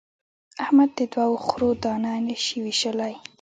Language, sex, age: Pashto, female, 19-29